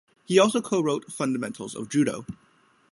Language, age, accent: English, 19-29, United States English